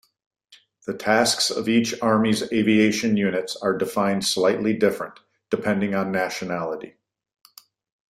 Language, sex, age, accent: English, male, 50-59, United States English